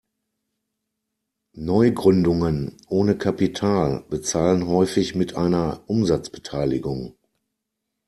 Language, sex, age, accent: German, male, 40-49, Deutschland Deutsch